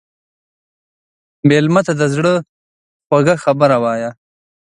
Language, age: Pashto, 30-39